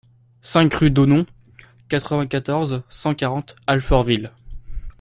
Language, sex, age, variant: French, male, under 19, Français de métropole